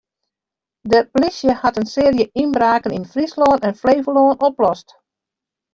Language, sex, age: Western Frisian, female, 60-69